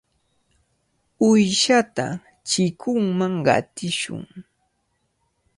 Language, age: Cajatambo North Lima Quechua, 19-29